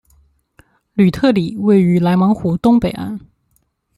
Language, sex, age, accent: Chinese, female, 19-29, 出生地：江西省